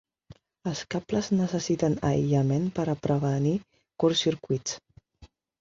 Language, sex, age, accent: Catalan, female, 19-29, aprenent (recent, des del castellà)